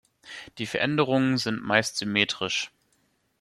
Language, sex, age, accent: German, male, 19-29, Deutschland Deutsch